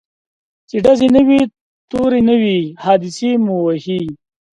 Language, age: Pashto, 19-29